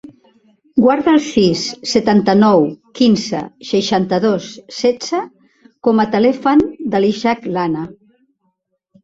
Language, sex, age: Catalan, female, 60-69